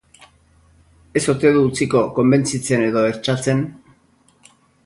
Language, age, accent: Basque, 60-69, Erdialdekoa edo Nafarra (Gipuzkoa, Nafarroa)